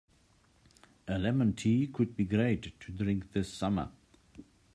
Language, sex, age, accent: English, male, 60-69, Southern African (South Africa, Zimbabwe, Namibia)